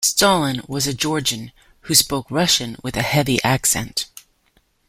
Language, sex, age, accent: English, female, 50-59, Canadian English